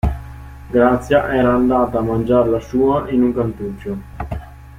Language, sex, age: Italian, male, 19-29